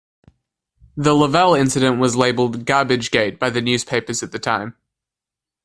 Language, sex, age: English, male, 19-29